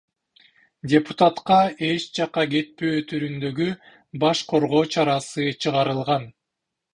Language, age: Kyrgyz, 40-49